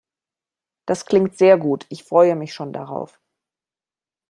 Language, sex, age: German, female, 40-49